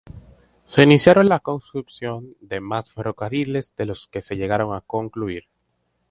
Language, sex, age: Spanish, male, under 19